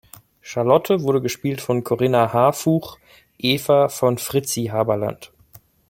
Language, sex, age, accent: German, male, 30-39, Deutschland Deutsch